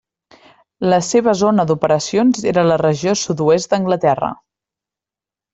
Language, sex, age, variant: Catalan, female, 19-29, Central